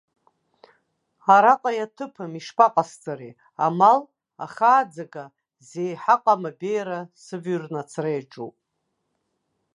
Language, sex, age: Abkhazian, female, 60-69